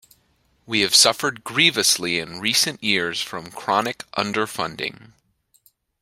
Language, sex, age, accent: English, male, 19-29, United States English